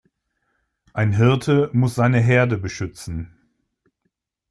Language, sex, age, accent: German, male, 50-59, Deutschland Deutsch